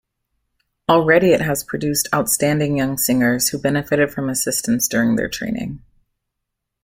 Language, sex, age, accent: English, female, 19-29, United States English